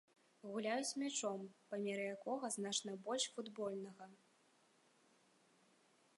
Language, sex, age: Belarusian, female, 19-29